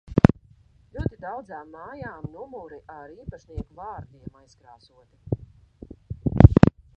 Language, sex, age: Latvian, female, 30-39